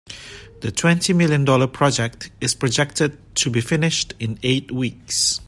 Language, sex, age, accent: English, male, 40-49, Malaysian English